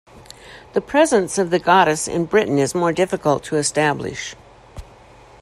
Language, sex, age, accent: English, female, 60-69, United States English